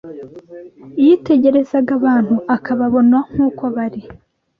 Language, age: Kinyarwanda, 19-29